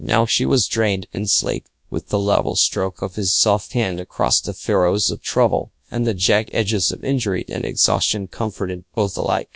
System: TTS, GradTTS